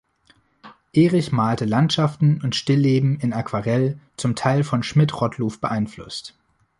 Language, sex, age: German, male, 19-29